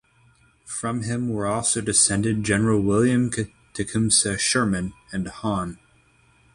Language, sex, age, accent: English, male, 19-29, United States English